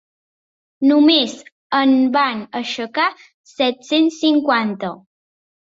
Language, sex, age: Catalan, female, 40-49